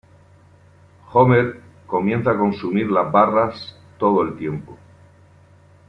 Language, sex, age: Spanish, male, 50-59